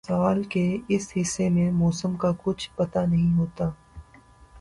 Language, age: Urdu, 19-29